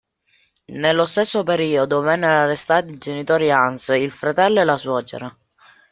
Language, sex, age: Italian, male, under 19